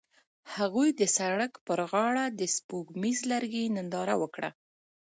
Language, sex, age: Pashto, female, 30-39